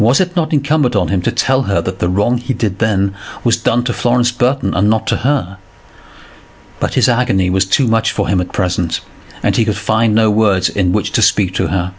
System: none